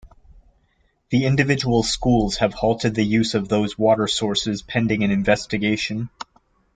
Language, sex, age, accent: English, male, 30-39, United States English